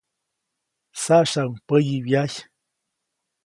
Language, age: Copainalá Zoque, 19-29